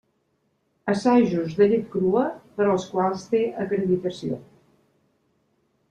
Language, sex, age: Catalan, female, 70-79